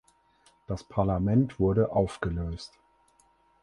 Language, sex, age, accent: German, male, 30-39, Deutschland Deutsch